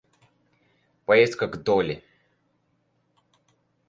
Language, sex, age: Russian, male, under 19